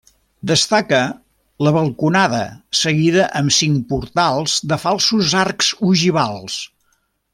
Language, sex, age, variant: Catalan, male, 70-79, Central